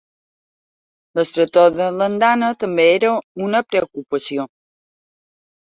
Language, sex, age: Catalan, female, 40-49